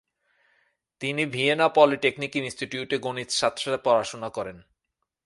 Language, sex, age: Bengali, male, 30-39